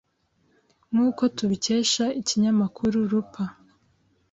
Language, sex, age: Kinyarwanda, female, 19-29